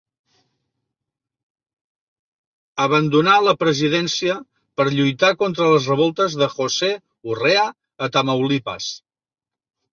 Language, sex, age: Catalan, male, 50-59